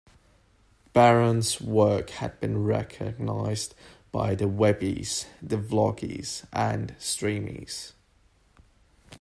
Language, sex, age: English, male, 19-29